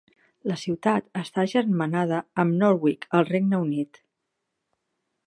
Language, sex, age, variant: Catalan, female, 40-49, Central